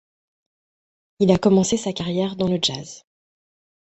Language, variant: French, Français de métropole